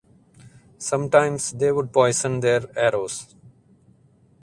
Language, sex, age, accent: English, male, 30-39, India and South Asia (India, Pakistan, Sri Lanka)